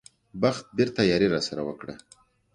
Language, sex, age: Pashto, male, 30-39